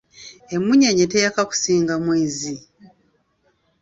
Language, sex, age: Ganda, female, 50-59